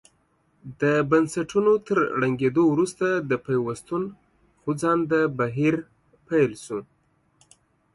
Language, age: Pashto, 30-39